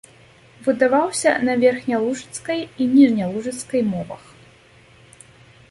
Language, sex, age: Belarusian, female, 30-39